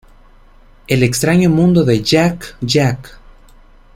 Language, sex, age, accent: Spanish, male, 19-29, América central